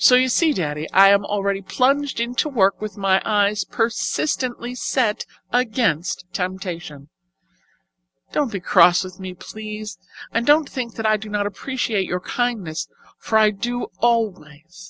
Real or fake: real